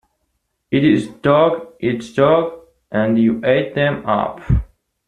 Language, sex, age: English, male, under 19